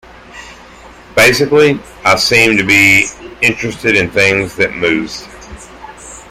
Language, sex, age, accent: English, male, 40-49, United States English